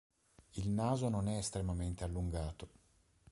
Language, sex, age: Italian, male, 40-49